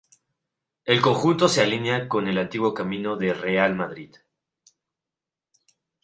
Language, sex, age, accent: Spanish, male, 19-29, México